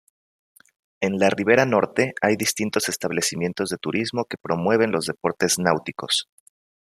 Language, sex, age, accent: Spanish, male, 19-29, México